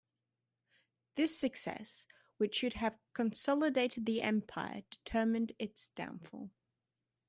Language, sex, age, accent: English, female, 19-29, Australian English